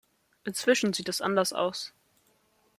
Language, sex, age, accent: German, female, under 19, Deutschland Deutsch